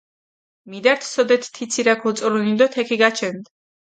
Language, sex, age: Mingrelian, female, 19-29